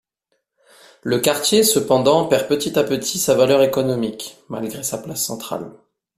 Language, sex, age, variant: French, male, 30-39, Français de métropole